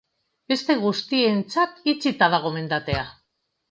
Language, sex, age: Basque, female, 50-59